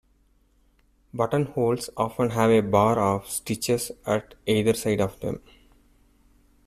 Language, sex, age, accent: English, male, 40-49, India and South Asia (India, Pakistan, Sri Lanka)